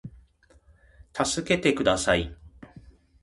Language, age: Japanese, 50-59